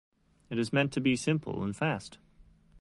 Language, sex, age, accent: English, male, 19-29, United States English